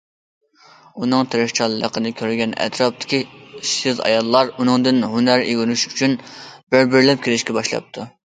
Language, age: Uyghur, 19-29